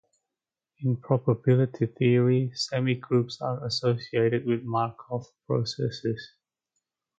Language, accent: English, Australian English